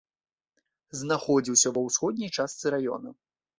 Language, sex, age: Belarusian, male, 30-39